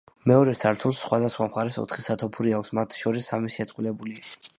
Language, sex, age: Georgian, male, under 19